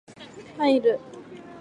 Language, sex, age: Japanese, female, 19-29